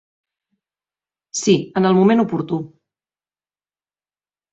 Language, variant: Catalan, Central